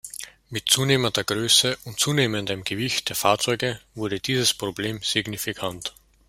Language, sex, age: German, male, 19-29